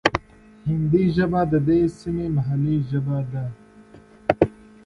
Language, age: English, 19-29